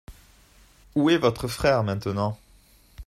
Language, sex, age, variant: French, male, 19-29, Français de métropole